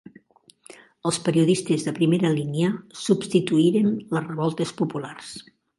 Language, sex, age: Catalan, female, 60-69